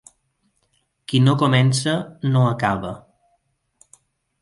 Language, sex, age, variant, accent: Catalan, male, 19-29, Balear, mallorquí